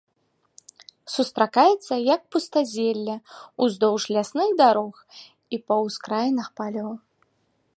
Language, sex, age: Belarusian, female, 19-29